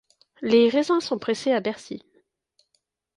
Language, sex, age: French, female, 30-39